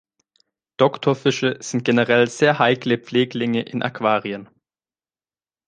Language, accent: German, Deutschland Deutsch